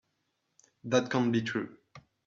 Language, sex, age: English, male, 19-29